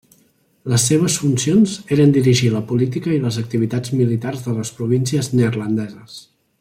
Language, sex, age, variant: Catalan, male, 19-29, Central